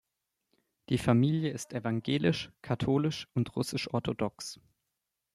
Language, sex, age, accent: German, male, under 19, Deutschland Deutsch